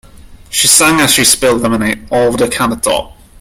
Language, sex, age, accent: English, male, 19-29, Singaporean English